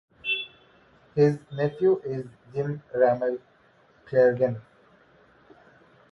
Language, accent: English, India and South Asia (India, Pakistan, Sri Lanka)